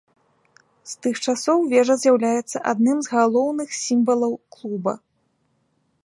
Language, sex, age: Belarusian, female, 30-39